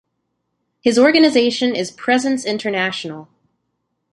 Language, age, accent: English, 19-29, United States English